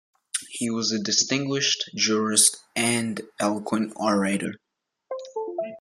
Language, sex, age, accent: English, male, under 19, Australian English